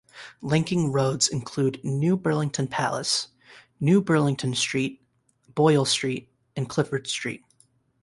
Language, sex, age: English, male, 19-29